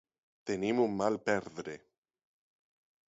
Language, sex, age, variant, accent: Catalan, male, 30-39, Valencià meridional, central; valencià